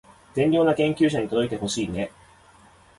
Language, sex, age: Japanese, male, 30-39